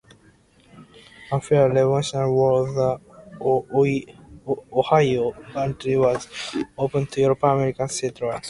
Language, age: English, 19-29